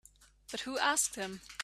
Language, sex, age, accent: English, female, 19-29, United States English